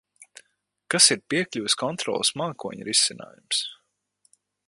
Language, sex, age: Latvian, male, 19-29